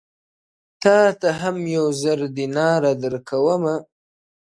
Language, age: Pashto, 19-29